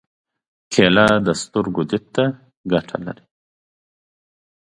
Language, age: Pashto, 30-39